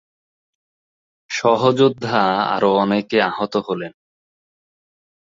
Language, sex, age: Bengali, male, 19-29